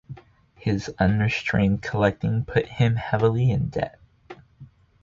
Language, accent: English, United States English